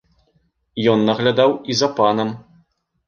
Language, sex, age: Belarusian, male, 30-39